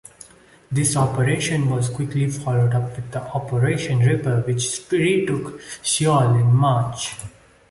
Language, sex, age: English, male, 19-29